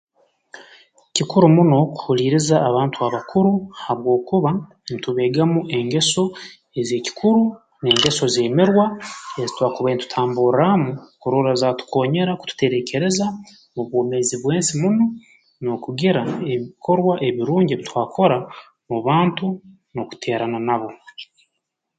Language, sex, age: Tooro, male, 19-29